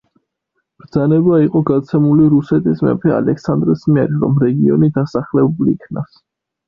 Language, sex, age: Georgian, male, 19-29